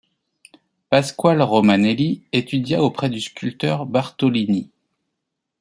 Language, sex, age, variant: French, male, 40-49, Français de métropole